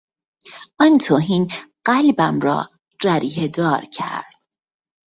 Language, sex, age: Persian, female, 19-29